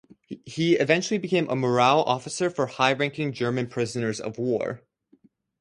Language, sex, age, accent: English, male, under 19, United States English